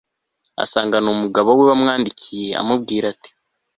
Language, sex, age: Kinyarwanda, male, under 19